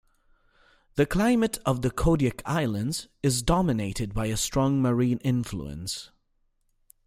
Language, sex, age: English, male, 30-39